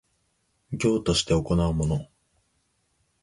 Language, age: Japanese, 19-29